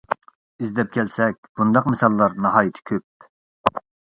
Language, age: Uyghur, 30-39